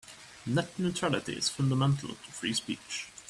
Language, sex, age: English, male, 30-39